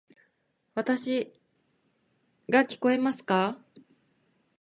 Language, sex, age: Japanese, female, 19-29